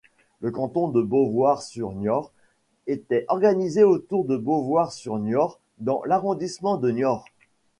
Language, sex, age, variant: French, male, 40-49, Français de métropole